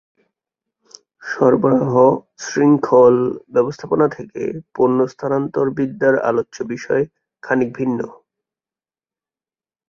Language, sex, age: Bengali, male, 30-39